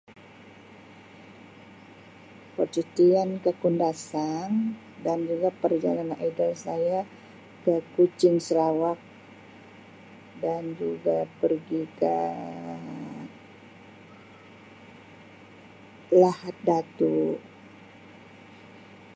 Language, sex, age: Sabah Malay, female, 60-69